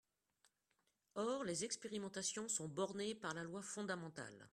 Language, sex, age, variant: French, female, 60-69, Français de métropole